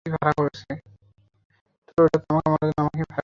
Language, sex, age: Bengali, male, 19-29